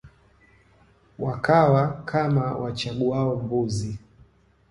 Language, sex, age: Swahili, male, 30-39